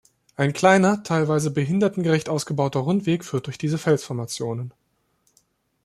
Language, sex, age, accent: German, male, 30-39, Deutschland Deutsch